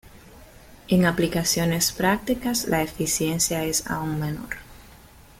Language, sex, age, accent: Spanish, female, 19-29, Caribe: Cuba, Venezuela, Puerto Rico, República Dominicana, Panamá, Colombia caribeña, México caribeño, Costa del golfo de México